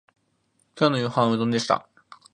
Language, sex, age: Japanese, male, 19-29